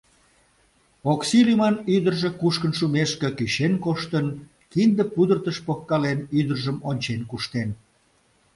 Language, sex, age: Mari, male, 60-69